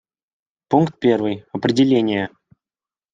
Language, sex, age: Russian, male, 19-29